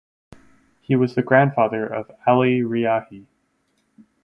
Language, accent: English, Canadian English